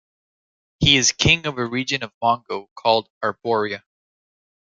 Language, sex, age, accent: English, male, 19-29, United States English